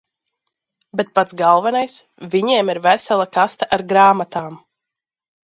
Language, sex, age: Latvian, female, 19-29